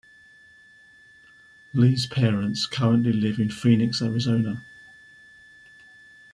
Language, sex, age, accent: English, male, 50-59, England English